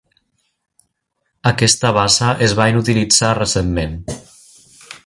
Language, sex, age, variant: Catalan, male, 19-29, Central